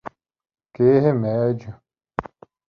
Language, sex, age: Portuguese, male, 19-29